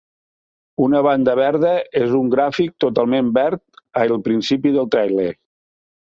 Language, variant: Catalan, Nord-Occidental